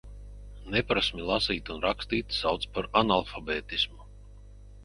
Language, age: Latvian, 60-69